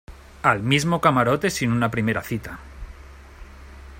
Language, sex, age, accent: Spanish, male, 30-39, España: Norte peninsular (Asturias, Castilla y León, Cantabria, País Vasco, Navarra, Aragón, La Rioja, Guadalajara, Cuenca)